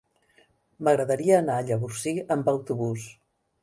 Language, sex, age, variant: Catalan, female, 60-69, Central